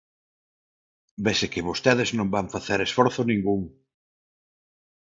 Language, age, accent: Galician, 30-39, Normativo (estándar); Neofalante